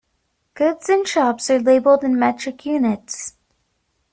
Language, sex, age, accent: English, female, 19-29, United States English